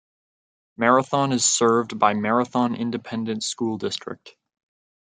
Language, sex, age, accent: English, male, under 19, United States English